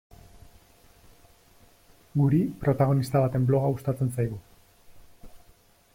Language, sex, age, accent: Basque, male, 30-39, Erdialdekoa edo Nafarra (Gipuzkoa, Nafarroa)